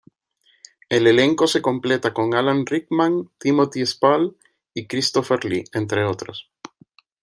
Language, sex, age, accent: Spanish, male, 30-39, España: Islas Canarias